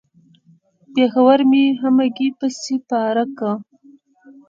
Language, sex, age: Pashto, female, 19-29